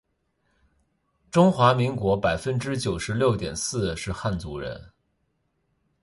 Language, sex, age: Chinese, male, 19-29